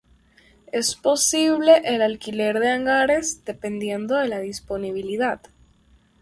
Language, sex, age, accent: Spanish, female, under 19, Caribe: Cuba, Venezuela, Puerto Rico, República Dominicana, Panamá, Colombia caribeña, México caribeño, Costa del golfo de México